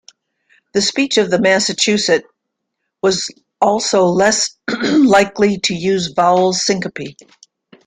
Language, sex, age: English, female, 70-79